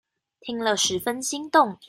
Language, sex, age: Chinese, female, 19-29